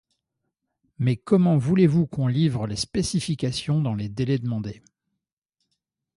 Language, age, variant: French, 50-59, Français de métropole